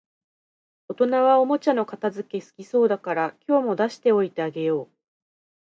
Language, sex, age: Japanese, female, 30-39